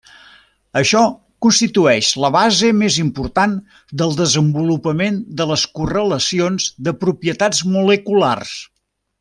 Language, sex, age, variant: Catalan, male, 70-79, Central